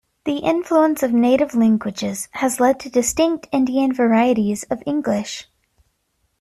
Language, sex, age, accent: English, female, 19-29, United States English